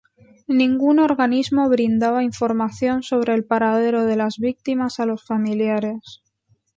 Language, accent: Spanish, España: Centro-Sur peninsular (Madrid, Toledo, Castilla-La Mancha)